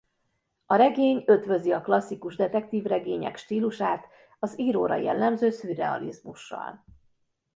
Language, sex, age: Hungarian, female, 50-59